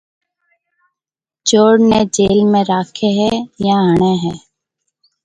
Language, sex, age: Marwari (Pakistan), female, 19-29